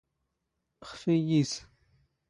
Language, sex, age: Standard Moroccan Tamazight, male, 30-39